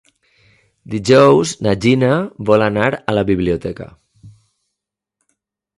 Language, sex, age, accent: Catalan, male, 40-49, valencià